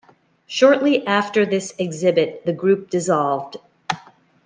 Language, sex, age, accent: English, female, 19-29, United States English